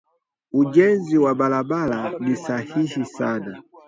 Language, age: Swahili, 19-29